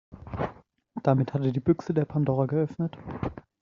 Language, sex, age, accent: German, male, 19-29, Deutschland Deutsch